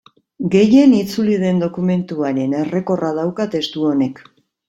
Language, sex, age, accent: Basque, female, 50-59, Erdialdekoa edo Nafarra (Gipuzkoa, Nafarroa)